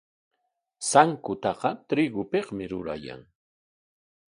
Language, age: Corongo Ancash Quechua, 50-59